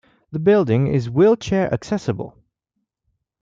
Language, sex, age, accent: English, male, 19-29, England English